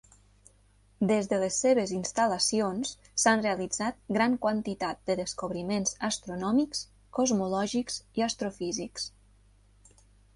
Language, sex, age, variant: Catalan, female, 19-29, Nord-Occidental